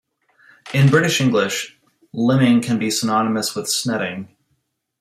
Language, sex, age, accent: English, male, 40-49, United States English